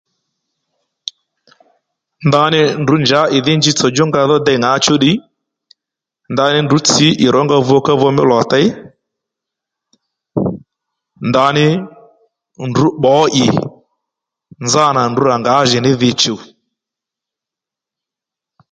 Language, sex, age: Lendu, male, 40-49